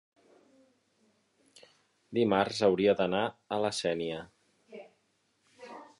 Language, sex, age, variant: Catalan, male, 40-49, Central